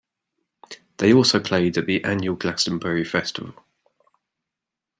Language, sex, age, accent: English, male, 30-39, England English